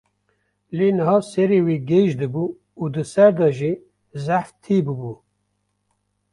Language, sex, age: Kurdish, male, 50-59